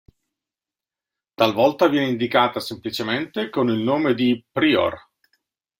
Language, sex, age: Italian, male, 40-49